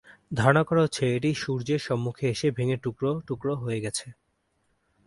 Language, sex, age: Bengali, male, 19-29